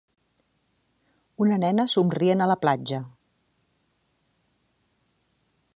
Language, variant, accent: Catalan, Central, central